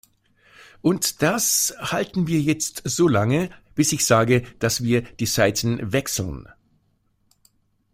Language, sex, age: German, male, 60-69